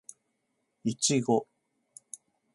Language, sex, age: Japanese, male, 50-59